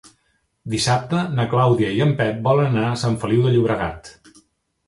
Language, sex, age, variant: Catalan, male, 40-49, Central